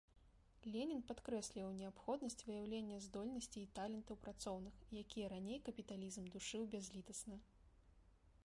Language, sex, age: Belarusian, female, 19-29